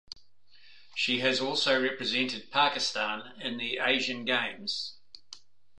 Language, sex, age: English, male, 70-79